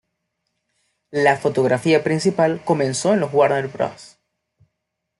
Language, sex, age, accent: Spanish, male, 19-29, Caribe: Cuba, Venezuela, Puerto Rico, República Dominicana, Panamá, Colombia caribeña, México caribeño, Costa del golfo de México